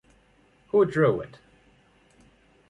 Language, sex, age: English, male, 19-29